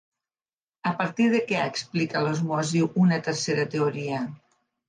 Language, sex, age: Catalan, female, 50-59